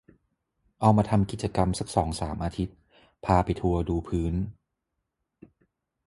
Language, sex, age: Thai, male, 40-49